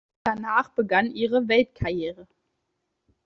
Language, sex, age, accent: German, female, 19-29, Deutschland Deutsch